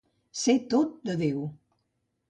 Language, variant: Catalan, Central